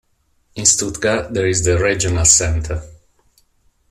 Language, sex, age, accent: English, male, 50-59, England English